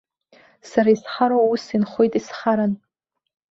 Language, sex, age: Abkhazian, female, 19-29